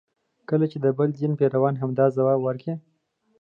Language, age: Pashto, 19-29